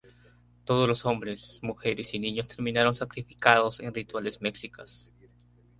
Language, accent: Spanish, Andino-Pacífico: Colombia, Perú, Ecuador, oeste de Bolivia y Venezuela andina